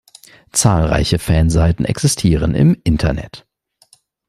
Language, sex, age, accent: German, male, 19-29, Deutschland Deutsch